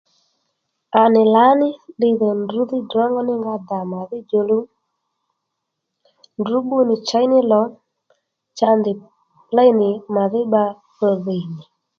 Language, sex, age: Lendu, female, 30-39